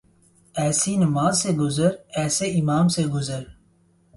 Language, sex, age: Urdu, male, 19-29